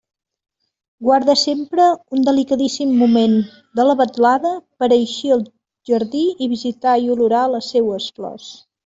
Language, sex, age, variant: Catalan, female, 40-49, Central